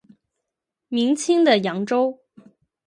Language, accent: Chinese, 出生地：吉林省